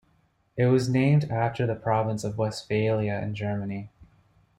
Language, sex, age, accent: English, male, 19-29, United States English